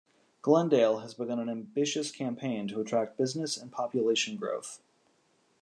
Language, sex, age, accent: English, male, 40-49, United States English